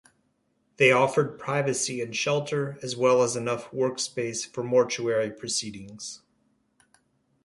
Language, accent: English, United States English